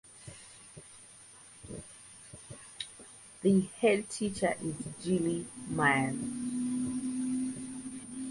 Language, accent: English, United States English